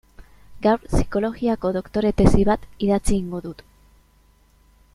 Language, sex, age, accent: Basque, female, 19-29, Mendebalekoa (Araba, Bizkaia, Gipuzkoako mendebaleko herri batzuk)